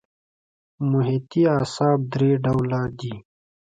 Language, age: Pashto, 19-29